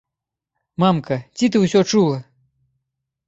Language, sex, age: Belarusian, male, 19-29